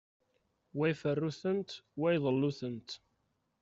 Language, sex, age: Kabyle, male, 30-39